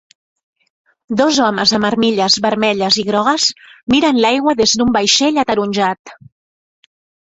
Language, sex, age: Catalan, female, 30-39